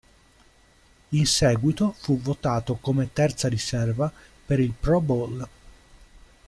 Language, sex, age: Italian, male, 30-39